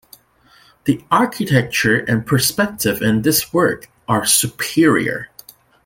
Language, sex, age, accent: English, male, 30-39, Canadian English